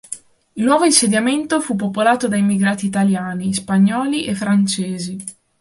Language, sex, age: Italian, female, 19-29